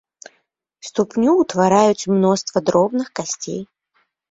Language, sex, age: Belarusian, female, 19-29